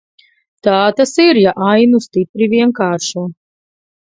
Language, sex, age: Latvian, female, 30-39